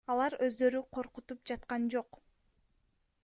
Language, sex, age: Kyrgyz, female, 19-29